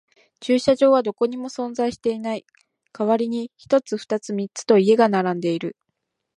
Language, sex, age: Japanese, female, 19-29